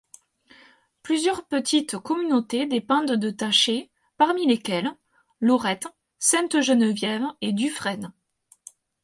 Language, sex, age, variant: French, female, 30-39, Français de métropole